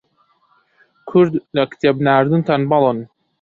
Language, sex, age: Central Kurdish, male, 19-29